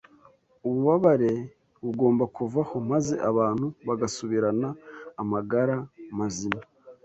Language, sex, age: Kinyarwanda, male, 19-29